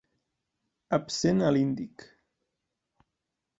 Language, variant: Catalan, Central